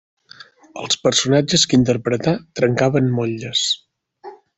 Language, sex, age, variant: Catalan, male, 30-39, Septentrional